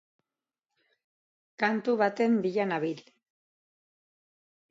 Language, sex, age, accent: Basque, female, 40-49, Erdialdekoa edo Nafarra (Gipuzkoa, Nafarroa)